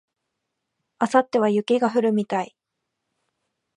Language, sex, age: Japanese, female, 19-29